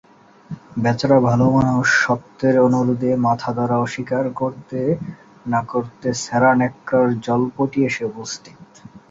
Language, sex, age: Bengali, male, 19-29